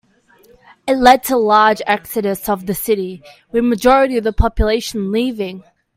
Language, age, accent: English, under 19, Australian English